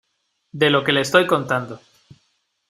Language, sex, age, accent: Spanish, male, 19-29, España: Norte peninsular (Asturias, Castilla y León, Cantabria, País Vasco, Navarra, Aragón, La Rioja, Guadalajara, Cuenca)